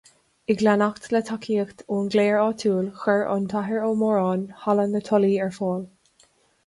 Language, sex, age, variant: Irish, female, 19-29, Gaeilge na Mumhan